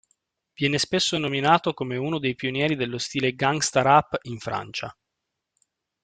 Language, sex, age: Italian, male, 30-39